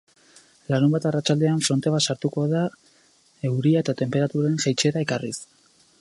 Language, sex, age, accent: Basque, male, 19-29, Erdialdekoa edo Nafarra (Gipuzkoa, Nafarroa)